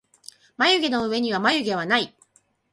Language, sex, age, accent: Japanese, female, 40-49, 標準語